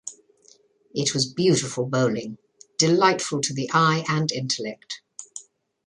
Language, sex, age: English, female, 60-69